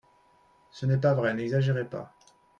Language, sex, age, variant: French, male, 19-29, Français de métropole